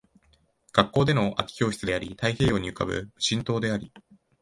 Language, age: Japanese, 19-29